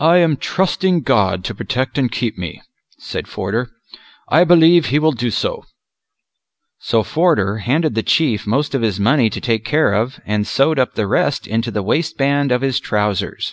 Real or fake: real